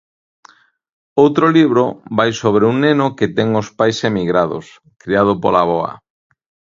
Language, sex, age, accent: Galician, male, 40-49, Normativo (estándar)